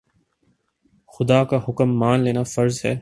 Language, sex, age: Urdu, male, 19-29